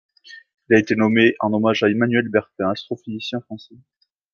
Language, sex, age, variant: French, male, 30-39, Français de métropole